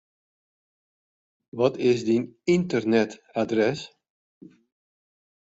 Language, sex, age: Western Frisian, male, 60-69